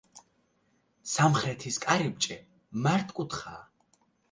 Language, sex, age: Georgian, male, 19-29